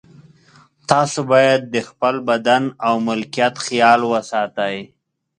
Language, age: Pashto, 30-39